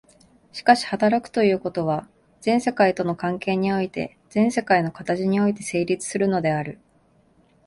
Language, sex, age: Japanese, female, 19-29